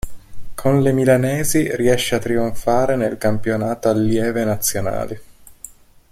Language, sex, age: Italian, male, 30-39